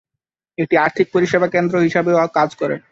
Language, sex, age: Bengali, male, 19-29